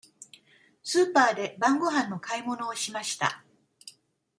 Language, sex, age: Japanese, female, 50-59